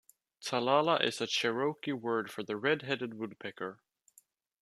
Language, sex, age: English, male, under 19